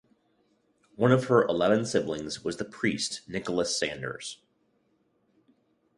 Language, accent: English, United States English; Canadian English